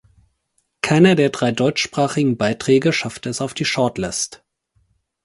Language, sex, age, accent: German, male, 30-39, Deutschland Deutsch